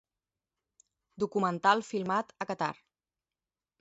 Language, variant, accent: Catalan, Central, central